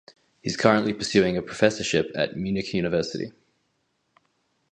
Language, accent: English, Australian English